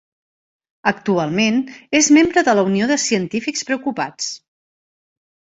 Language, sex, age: Catalan, female, 40-49